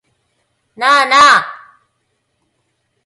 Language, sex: Japanese, female